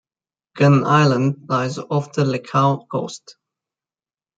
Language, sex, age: English, male, 19-29